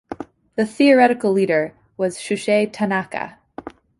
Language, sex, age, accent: English, female, 19-29, Canadian English